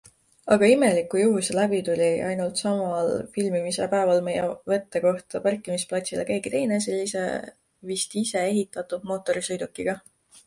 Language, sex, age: Estonian, female, 19-29